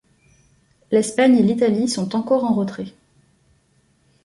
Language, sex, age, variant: French, female, 19-29, Français de métropole